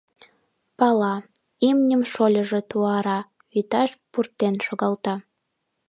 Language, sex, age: Mari, female, 19-29